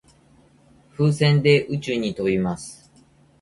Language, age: Japanese, 30-39